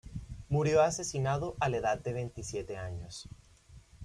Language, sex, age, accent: Spanish, male, 19-29, Caribe: Cuba, Venezuela, Puerto Rico, República Dominicana, Panamá, Colombia caribeña, México caribeño, Costa del golfo de México